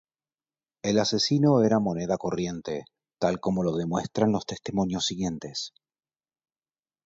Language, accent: Spanish, Rioplatense: Argentina, Uruguay, este de Bolivia, Paraguay